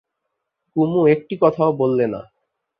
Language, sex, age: Bengali, male, 19-29